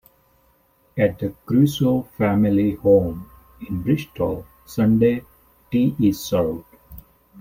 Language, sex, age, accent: English, male, 30-39, India and South Asia (India, Pakistan, Sri Lanka)